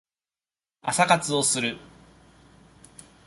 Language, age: Japanese, 40-49